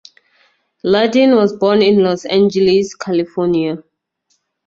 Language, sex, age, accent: English, female, 30-39, Southern African (South Africa, Zimbabwe, Namibia)